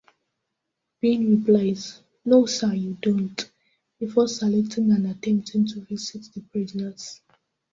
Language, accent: English, Southern African (South Africa, Zimbabwe, Namibia)